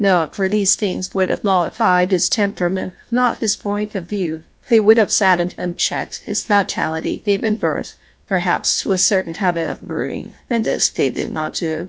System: TTS, GlowTTS